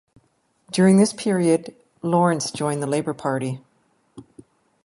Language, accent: English, Canadian English